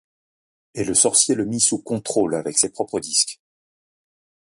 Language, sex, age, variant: French, male, 50-59, Français de métropole